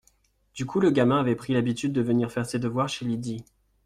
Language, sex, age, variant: French, male, 30-39, Français de métropole